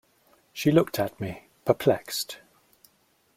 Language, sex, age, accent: English, male, 40-49, England English